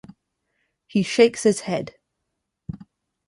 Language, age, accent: English, 30-39, England English